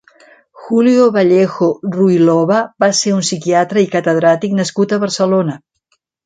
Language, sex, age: Catalan, female, 60-69